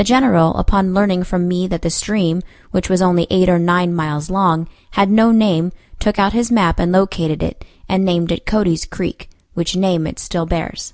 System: none